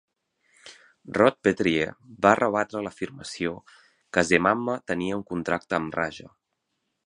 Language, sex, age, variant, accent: Catalan, male, 19-29, Central, Empordanès; Oriental